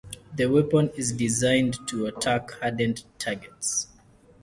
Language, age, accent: English, 19-29, Kenyan English